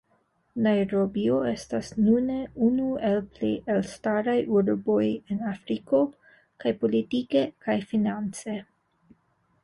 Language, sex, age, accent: Esperanto, female, 19-29, Internacia